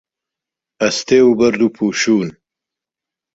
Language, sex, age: Central Kurdish, male, 30-39